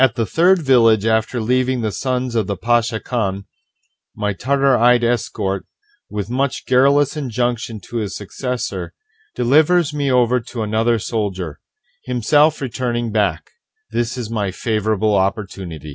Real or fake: real